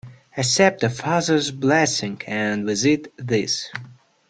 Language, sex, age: English, male, 19-29